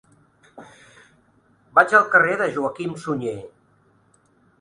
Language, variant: Catalan, Central